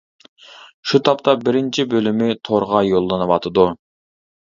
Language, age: Uyghur, 40-49